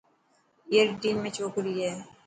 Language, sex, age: Dhatki, female, 19-29